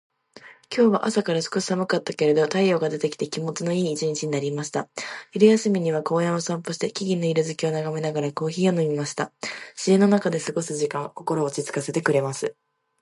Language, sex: Japanese, female